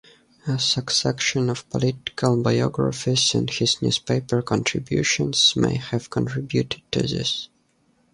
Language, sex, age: English, male, under 19